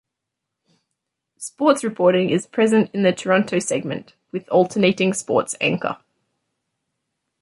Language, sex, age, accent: English, female, 19-29, Australian English